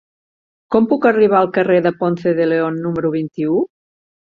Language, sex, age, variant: Catalan, female, 50-59, Central